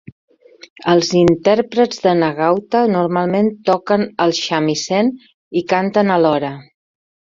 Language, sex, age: Catalan, female, 60-69